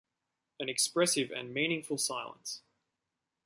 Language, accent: English, Australian English